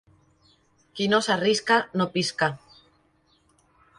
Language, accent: Catalan, valencià